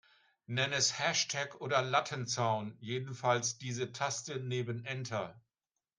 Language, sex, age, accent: German, male, 60-69, Deutschland Deutsch